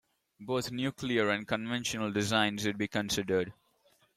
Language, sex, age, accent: English, male, 19-29, India and South Asia (India, Pakistan, Sri Lanka)